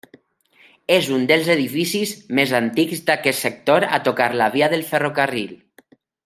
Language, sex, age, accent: Catalan, male, 30-39, valencià